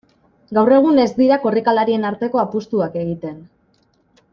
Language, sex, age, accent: Basque, female, 30-39, Mendebalekoa (Araba, Bizkaia, Gipuzkoako mendebaleko herri batzuk)